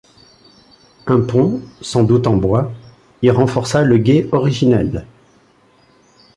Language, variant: French, Français de métropole